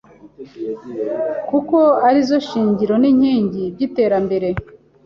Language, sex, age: Kinyarwanda, female, 40-49